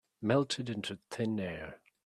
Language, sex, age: English, male, 19-29